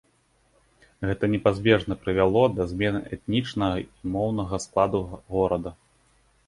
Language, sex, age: Belarusian, male, 19-29